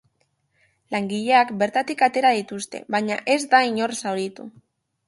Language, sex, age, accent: Basque, female, under 19, Mendebalekoa (Araba, Bizkaia, Gipuzkoako mendebaleko herri batzuk)